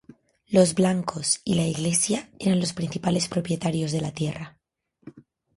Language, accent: Spanish, España: Centro-Sur peninsular (Madrid, Toledo, Castilla-La Mancha)